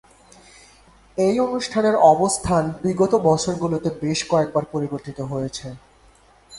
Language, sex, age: Bengali, male, 19-29